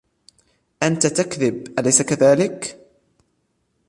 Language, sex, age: Arabic, male, 19-29